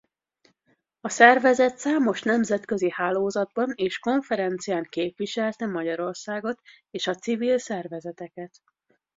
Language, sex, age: Hungarian, female, 19-29